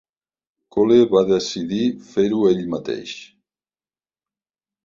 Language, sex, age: Catalan, male, 50-59